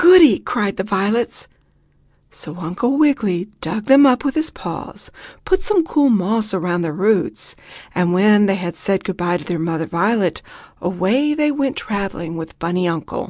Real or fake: real